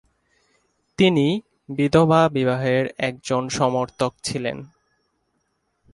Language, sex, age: Bengali, male, 19-29